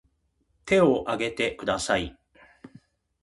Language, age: Japanese, 50-59